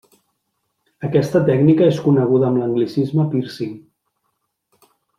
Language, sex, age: Catalan, male, 30-39